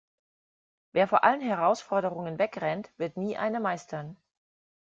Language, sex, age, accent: German, female, 40-49, Deutschland Deutsch